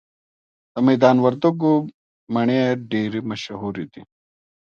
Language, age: Pashto, 30-39